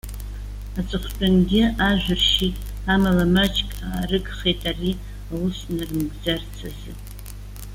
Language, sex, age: Abkhazian, female, 70-79